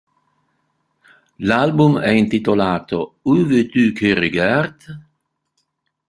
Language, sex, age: Italian, male, 60-69